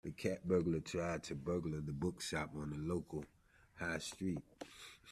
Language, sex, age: English, male, 50-59